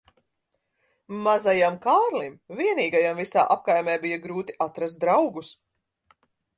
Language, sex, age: Latvian, female, 40-49